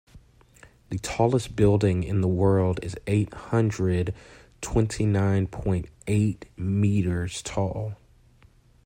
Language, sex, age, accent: English, male, 19-29, United States English